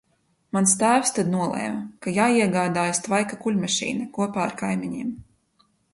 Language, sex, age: Latvian, female, 19-29